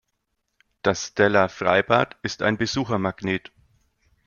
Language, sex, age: German, male, 30-39